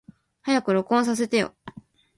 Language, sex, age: Japanese, female, 19-29